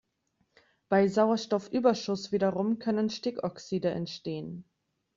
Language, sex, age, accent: German, female, 30-39, Deutschland Deutsch